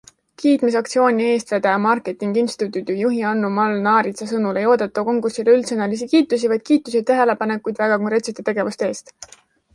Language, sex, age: Estonian, male, 19-29